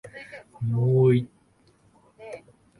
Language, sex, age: Japanese, male, 19-29